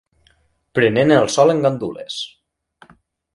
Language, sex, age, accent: Catalan, male, 19-29, central; nord-occidental